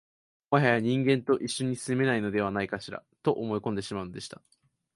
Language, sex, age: Japanese, male, 19-29